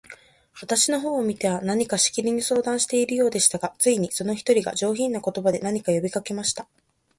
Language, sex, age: Japanese, female, 19-29